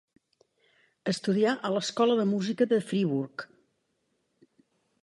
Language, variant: Catalan, Central